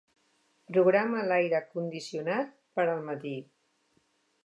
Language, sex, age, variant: Catalan, female, 60-69, Central